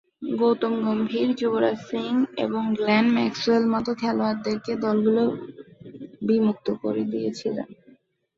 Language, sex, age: Bengali, female, 19-29